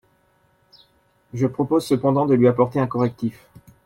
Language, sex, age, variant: French, male, 40-49, Français de métropole